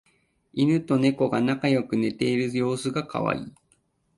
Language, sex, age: Japanese, male, 40-49